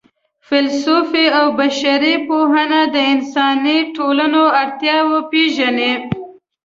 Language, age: Pashto, 19-29